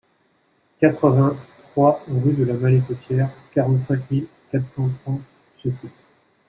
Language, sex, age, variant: French, male, 19-29, Français de métropole